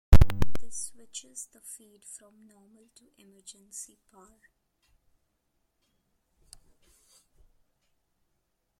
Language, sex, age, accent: English, female, 19-29, India and South Asia (India, Pakistan, Sri Lanka)